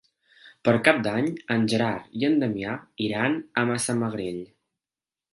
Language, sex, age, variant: Catalan, male, 19-29, Central